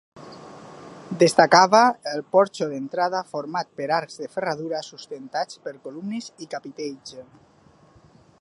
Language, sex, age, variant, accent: Catalan, male, 30-39, Valencià meridional, valencià